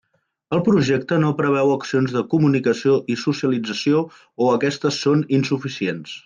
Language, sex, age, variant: Catalan, male, 30-39, Central